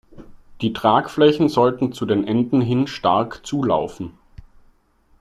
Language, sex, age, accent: German, male, 30-39, Österreichisches Deutsch